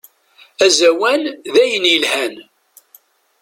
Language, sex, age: Kabyle, female, 60-69